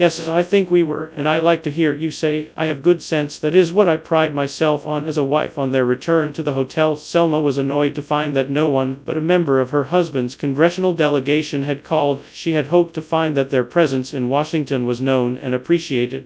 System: TTS, FastPitch